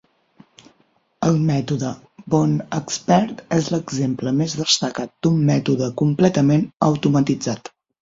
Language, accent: Catalan, central; septentrional